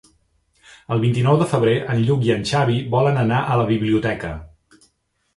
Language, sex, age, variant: Catalan, male, 40-49, Central